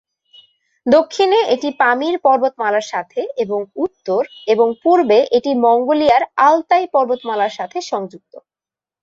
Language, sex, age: Bengali, female, 19-29